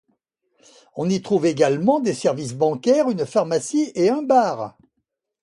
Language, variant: French, Français de métropole